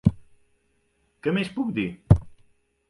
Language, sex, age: Catalan, male, 40-49